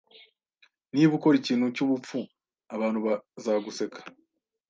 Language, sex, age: Kinyarwanda, male, 19-29